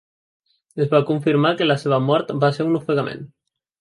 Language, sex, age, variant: Catalan, male, 19-29, Central